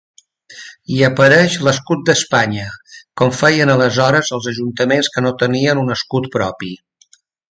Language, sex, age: Catalan, male, 60-69